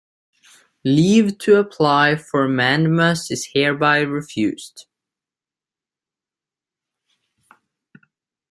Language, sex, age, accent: English, male, under 19, United States English